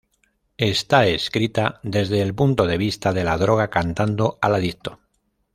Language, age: Spanish, 30-39